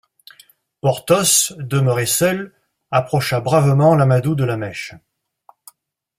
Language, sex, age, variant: French, male, 50-59, Français de métropole